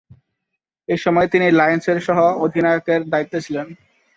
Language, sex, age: Bengali, male, 19-29